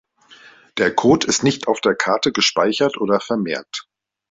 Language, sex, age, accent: German, male, 40-49, Deutschland Deutsch